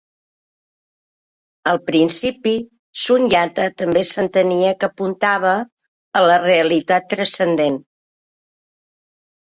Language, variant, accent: Catalan, Central, Empordanès